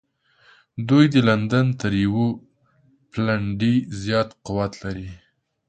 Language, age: Pashto, 30-39